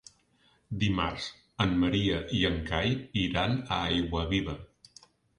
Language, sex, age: Catalan, male, 50-59